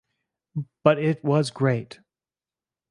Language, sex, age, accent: English, male, 30-39, Canadian English